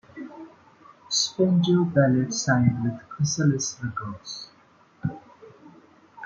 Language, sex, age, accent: English, male, 19-29, India and South Asia (India, Pakistan, Sri Lanka)